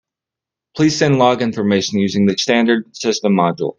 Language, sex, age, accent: English, male, 19-29, United States English